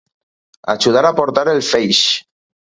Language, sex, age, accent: Catalan, male, 30-39, apitxat